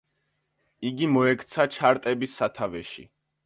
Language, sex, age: Georgian, male, under 19